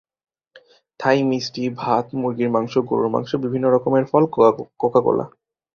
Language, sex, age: Bengali, male, 19-29